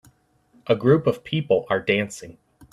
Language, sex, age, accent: English, male, 19-29, United States English